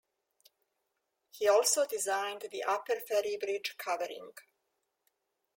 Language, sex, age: English, female, 60-69